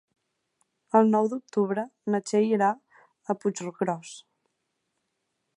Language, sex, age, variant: Catalan, female, 19-29, Central